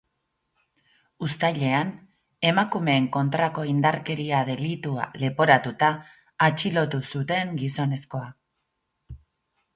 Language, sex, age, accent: Basque, female, 40-49, Erdialdekoa edo Nafarra (Gipuzkoa, Nafarroa)